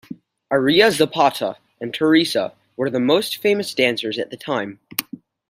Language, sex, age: English, male, 19-29